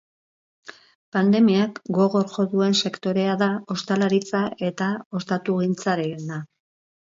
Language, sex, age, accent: Basque, female, 50-59, Mendebalekoa (Araba, Bizkaia, Gipuzkoako mendebaleko herri batzuk)